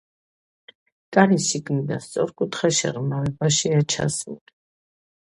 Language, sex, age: Georgian, female, 50-59